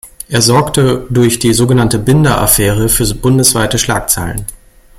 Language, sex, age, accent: German, male, 40-49, Deutschland Deutsch